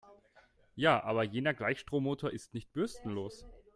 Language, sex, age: German, male, 19-29